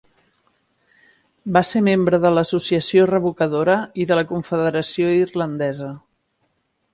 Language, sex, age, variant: Catalan, female, 50-59, Central